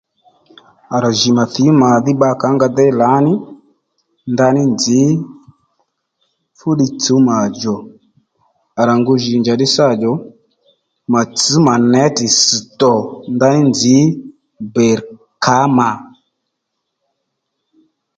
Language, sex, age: Lendu, male, 30-39